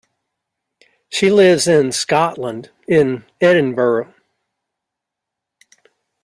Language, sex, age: English, male, 50-59